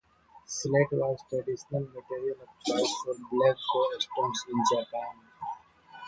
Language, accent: English, India and South Asia (India, Pakistan, Sri Lanka)